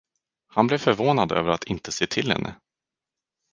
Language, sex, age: Swedish, male, 19-29